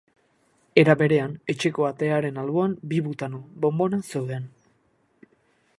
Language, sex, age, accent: Basque, male, 30-39, Erdialdekoa edo Nafarra (Gipuzkoa, Nafarroa)